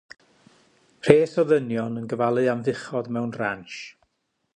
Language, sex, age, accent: Welsh, male, 50-59, Y Deyrnas Unedig Cymraeg